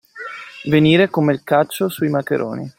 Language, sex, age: Italian, male, 30-39